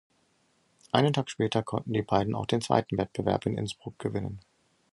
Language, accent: German, Norddeutsch